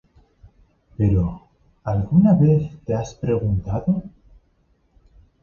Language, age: Spanish, 19-29